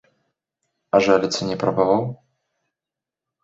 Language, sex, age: Belarusian, male, 30-39